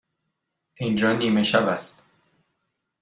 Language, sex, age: Persian, male, 30-39